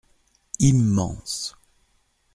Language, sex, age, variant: French, male, 40-49, Français de métropole